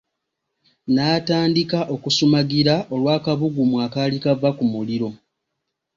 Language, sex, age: Ganda, male, 19-29